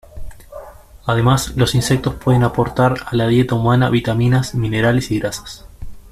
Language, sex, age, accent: Spanish, male, 19-29, Rioplatense: Argentina, Uruguay, este de Bolivia, Paraguay